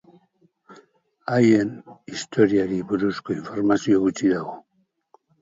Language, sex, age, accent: Basque, male, 60-69, Mendebalekoa (Araba, Bizkaia, Gipuzkoako mendebaleko herri batzuk)